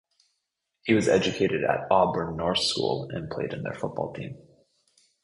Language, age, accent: English, 30-39, Canadian English